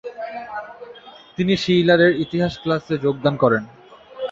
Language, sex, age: Bengali, male, 19-29